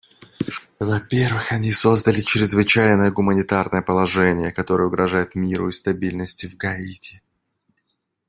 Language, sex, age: Russian, male, 19-29